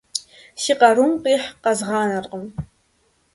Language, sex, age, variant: Kabardian, female, under 19, Адыгэбзэ (Къэбэрдей, Кирил, псоми зэдай)